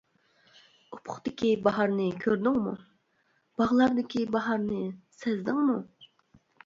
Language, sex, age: Uyghur, female, 30-39